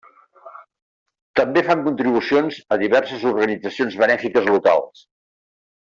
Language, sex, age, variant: Catalan, male, 70-79, Central